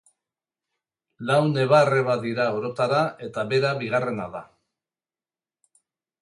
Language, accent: Basque, Erdialdekoa edo Nafarra (Gipuzkoa, Nafarroa)